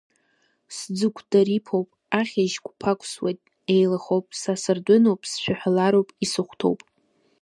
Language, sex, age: Abkhazian, female, under 19